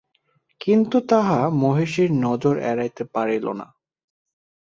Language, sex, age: Bengali, male, 19-29